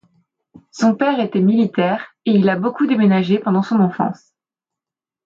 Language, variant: French, Français de métropole